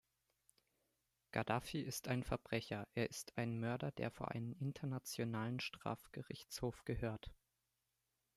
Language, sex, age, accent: German, male, under 19, Deutschland Deutsch